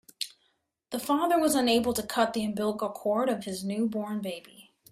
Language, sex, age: English, female, 30-39